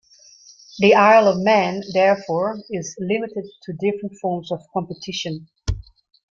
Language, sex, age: English, female, 50-59